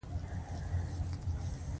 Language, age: Pashto, 19-29